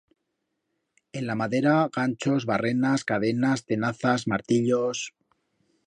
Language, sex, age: Aragonese, male, 40-49